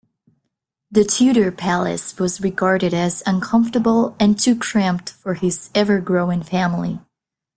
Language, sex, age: English, female, 19-29